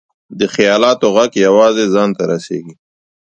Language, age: Pashto, 40-49